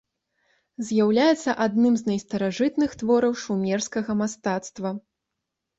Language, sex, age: Belarusian, female, 19-29